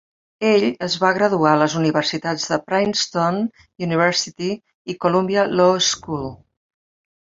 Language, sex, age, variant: Catalan, female, 50-59, Central